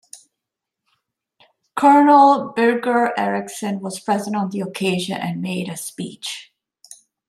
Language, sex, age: English, female, 50-59